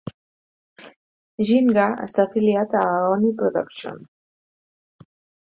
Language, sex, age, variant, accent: Catalan, female, 30-39, Nord-Occidental, Lleidatà